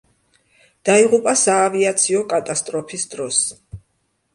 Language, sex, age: Georgian, female, 60-69